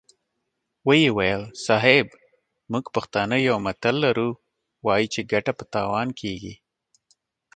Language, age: Pashto, 30-39